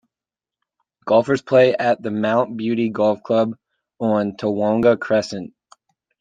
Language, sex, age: English, male, 19-29